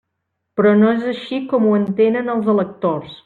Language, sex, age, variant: Catalan, female, 30-39, Central